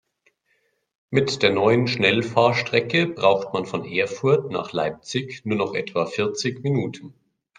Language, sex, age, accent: German, male, 40-49, Deutschland Deutsch